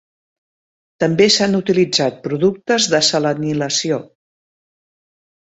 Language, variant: Catalan, Central